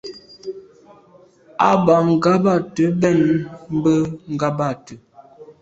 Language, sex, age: Medumba, female, 19-29